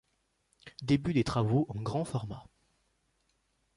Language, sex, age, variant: French, male, 19-29, Français de métropole